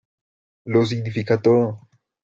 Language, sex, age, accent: Spanish, male, under 19, Andino-Pacífico: Colombia, Perú, Ecuador, oeste de Bolivia y Venezuela andina